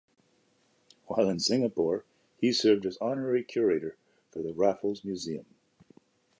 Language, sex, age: English, male, 70-79